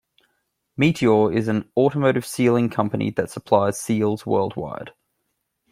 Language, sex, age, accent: English, male, 30-39, Australian English